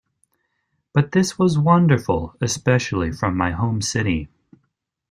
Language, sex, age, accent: English, male, 30-39, United States English